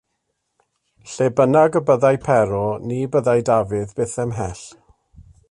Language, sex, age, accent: Welsh, male, 30-39, Y Deyrnas Unedig Cymraeg